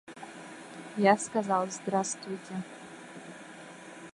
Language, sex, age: Mari, male, 19-29